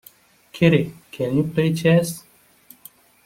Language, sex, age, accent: English, male, 19-29, United States English